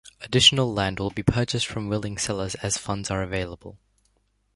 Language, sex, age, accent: English, male, under 19, Australian English